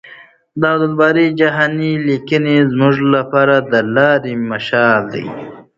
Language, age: Pashto, 19-29